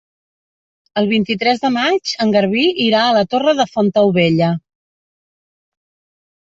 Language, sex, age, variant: Catalan, female, 50-59, Central